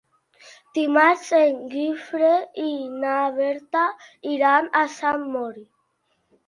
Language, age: Catalan, under 19